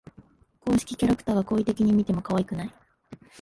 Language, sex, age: Japanese, female, 19-29